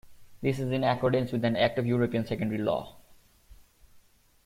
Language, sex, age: English, male, 19-29